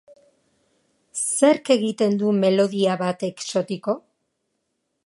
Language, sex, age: Basque, female, 60-69